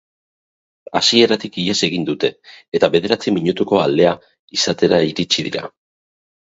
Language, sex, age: Basque, male, 30-39